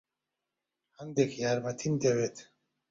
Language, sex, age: Central Kurdish, male, 30-39